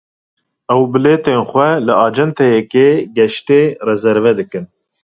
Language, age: Kurdish, 30-39